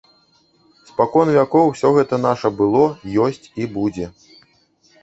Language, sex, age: Belarusian, male, 40-49